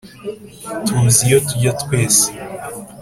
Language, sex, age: Kinyarwanda, male, 19-29